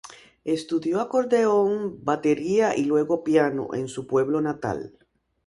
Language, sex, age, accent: Spanish, female, 50-59, Caribe: Cuba, Venezuela, Puerto Rico, República Dominicana, Panamá, Colombia caribeña, México caribeño, Costa del golfo de México